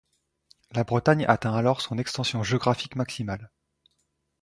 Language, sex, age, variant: French, male, 19-29, Français de métropole